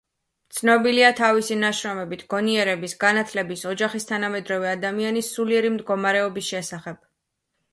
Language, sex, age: Georgian, female, 19-29